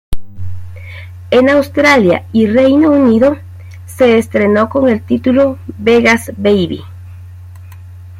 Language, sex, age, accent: Spanish, female, 30-39, América central